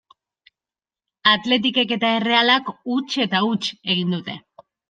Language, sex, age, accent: Basque, female, 19-29, Erdialdekoa edo Nafarra (Gipuzkoa, Nafarroa)